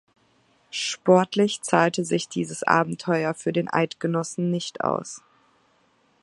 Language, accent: German, Deutschland Deutsch